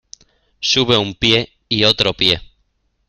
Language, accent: Spanish, España: Norte peninsular (Asturias, Castilla y León, Cantabria, País Vasco, Navarra, Aragón, La Rioja, Guadalajara, Cuenca)